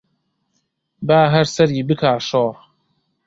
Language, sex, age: Central Kurdish, male, 19-29